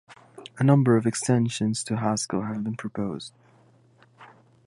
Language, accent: English, United States English